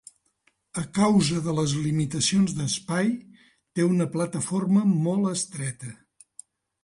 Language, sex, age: Catalan, male, 60-69